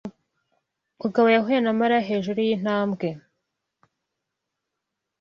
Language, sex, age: Kinyarwanda, female, 30-39